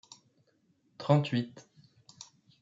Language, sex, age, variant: French, male, under 19, Français de métropole